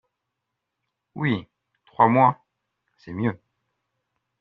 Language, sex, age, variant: French, male, 50-59, Français de métropole